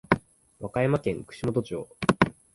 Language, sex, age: Japanese, male, 19-29